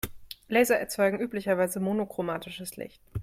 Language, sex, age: German, female, 30-39